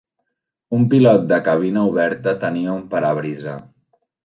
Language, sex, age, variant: Catalan, male, 19-29, Central